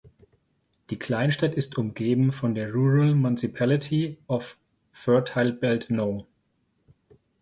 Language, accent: German, Deutschland Deutsch